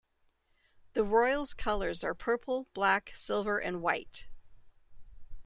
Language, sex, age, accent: English, female, 50-59, United States English